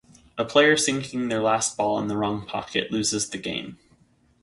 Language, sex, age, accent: English, male, 30-39, United States English